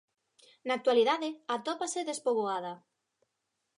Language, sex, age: Galician, female, 30-39